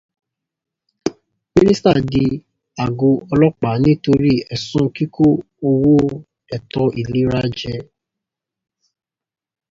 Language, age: Yoruba, 19-29